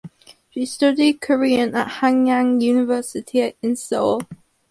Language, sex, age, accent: English, female, under 19, England English